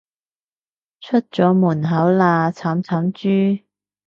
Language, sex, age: Cantonese, female, 30-39